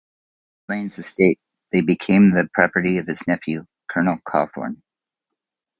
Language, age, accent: English, 50-59, United States English